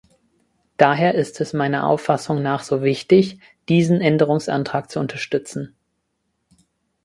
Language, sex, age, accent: German, male, 19-29, Deutschland Deutsch